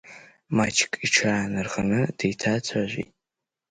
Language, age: Abkhazian, under 19